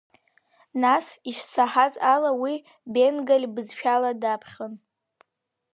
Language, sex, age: Abkhazian, female, under 19